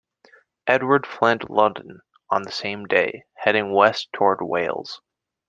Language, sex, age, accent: English, male, 19-29, United States English